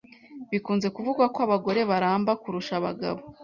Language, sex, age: Kinyarwanda, female, 19-29